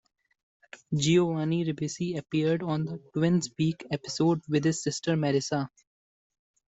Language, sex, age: English, male, 19-29